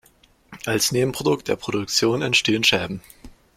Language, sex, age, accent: German, male, under 19, Deutschland Deutsch